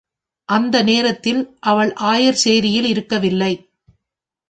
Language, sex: Tamil, female